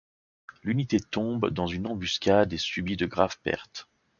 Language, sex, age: French, male, 40-49